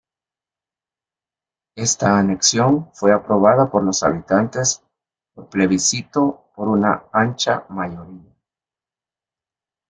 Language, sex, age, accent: Spanish, male, 40-49, América central